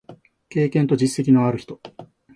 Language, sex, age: Japanese, male, 40-49